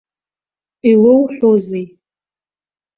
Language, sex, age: Abkhazian, female, 19-29